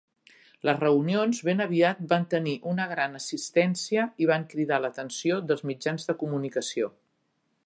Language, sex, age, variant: Catalan, female, 50-59, Central